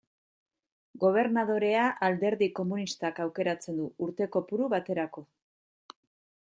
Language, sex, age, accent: Basque, female, 40-49, Mendebalekoa (Araba, Bizkaia, Gipuzkoako mendebaleko herri batzuk)